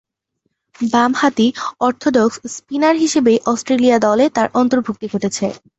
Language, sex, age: Bengali, female, under 19